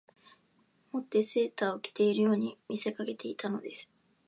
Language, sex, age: Japanese, female, 19-29